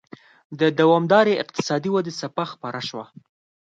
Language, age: Pashto, under 19